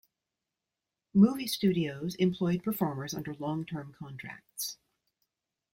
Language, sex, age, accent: English, female, 60-69, United States English